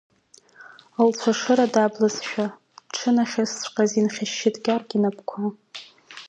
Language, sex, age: Abkhazian, female, 19-29